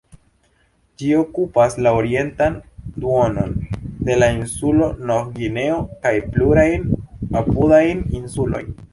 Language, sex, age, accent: Esperanto, male, 19-29, Internacia